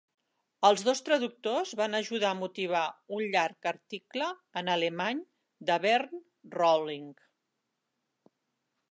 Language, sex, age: Catalan, female, 60-69